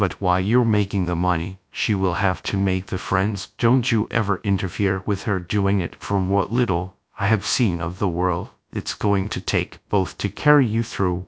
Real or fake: fake